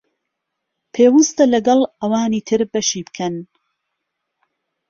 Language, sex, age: Central Kurdish, female, 30-39